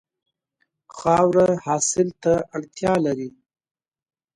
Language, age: Pashto, 19-29